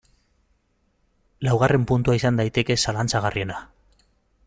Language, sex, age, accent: Basque, male, 30-39, Mendebalekoa (Araba, Bizkaia, Gipuzkoako mendebaleko herri batzuk)